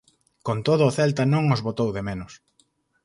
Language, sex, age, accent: Galician, male, 30-39, Central (gheada)